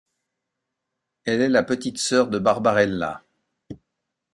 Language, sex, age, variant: French, male, 60-69, Français de métropole